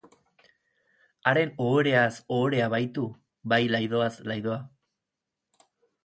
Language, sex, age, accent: Basque, male, 30-39, Erdialdekoa edo Nafarra (Gipuzkoa, Nafarroa)